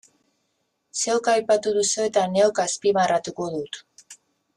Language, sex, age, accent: Basque, female, 30-39, Mendebalekoa (Araba, Bizkaia, Gipuzkoako mendebaleko herri batzuk)